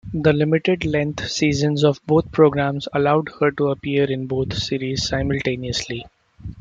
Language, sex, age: English, male, 19-29